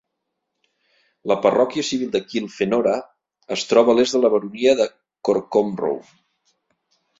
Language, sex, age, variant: Catalan, male, 40-49, Central